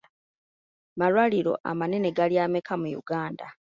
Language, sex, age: Ganda, female, 30-39